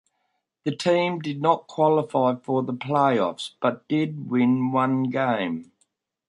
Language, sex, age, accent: English, male, 70-79, Australian English